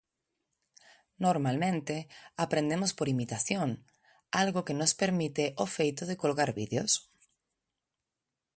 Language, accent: Galician, Normativo (estándar)